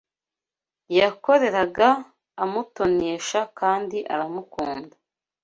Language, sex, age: Kinyarwanda, female, 19-29